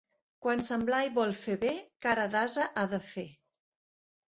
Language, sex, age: Catalan, female, 40-49